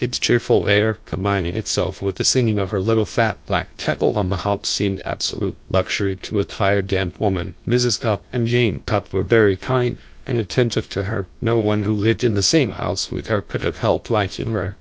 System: TTS, GlowTTS